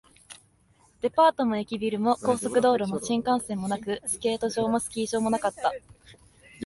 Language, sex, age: Japanese, male, 19-29